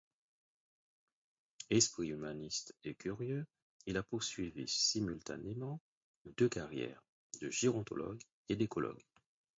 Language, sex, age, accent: French, male, 30-39, Français d’Haïti